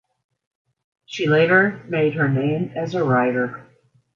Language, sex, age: English, female, 50-59